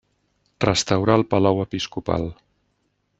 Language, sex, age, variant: Catalan, male, 60-69, Central